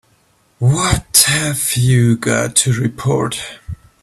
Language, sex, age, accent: English, male, 30-39, England English